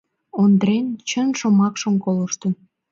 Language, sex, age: Mari, female, under 19